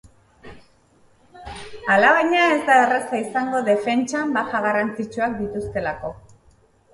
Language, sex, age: Basque, female, 40-49